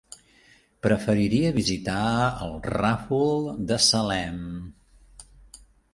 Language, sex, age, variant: Catalan, male, 50-59, Central